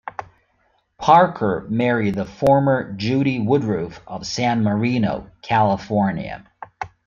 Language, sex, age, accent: English, male, 40-49, United States English